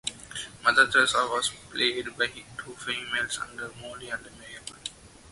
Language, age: English, 19-29